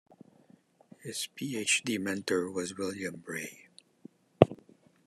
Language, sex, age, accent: English, male, 50-59, Filipino